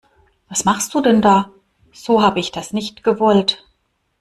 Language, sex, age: German, female, 40-49